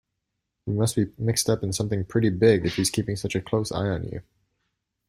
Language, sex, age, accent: English, male, 19-29, United States English